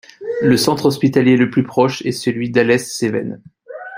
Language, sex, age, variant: French, male, 30-39, Français de métropole